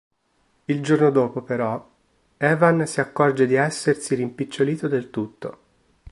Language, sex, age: Italian, male, 19-29